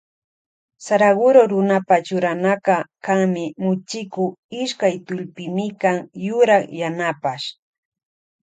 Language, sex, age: Loja Highland Quichua, female, 40-49